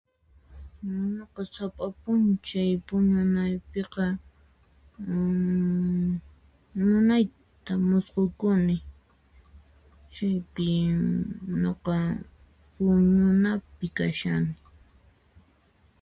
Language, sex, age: Puno Quechua, female, 19-29